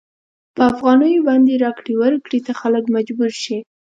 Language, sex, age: Pashto, female, under 19